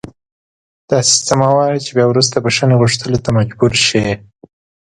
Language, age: Pashto, 19-29